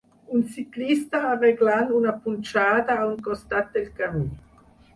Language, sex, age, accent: Catalan, female, 50-59, aprenent (recent, des d'altres llengües)